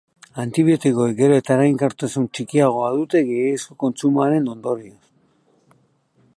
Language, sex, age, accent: Basque, male, 50-59, Mendebalekoa (Araba, Bizkaia, Gipuzkoako mendebaleko herri batzuk)